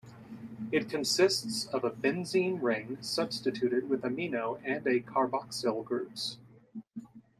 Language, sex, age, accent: English, male, 30-39, United States English